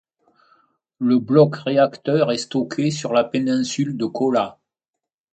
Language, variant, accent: French, Français de métropole, Français du sud de la France